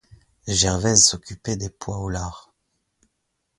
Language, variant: French, Français de métropole